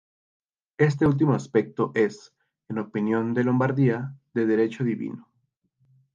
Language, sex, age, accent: Spanish, male, 19-29, México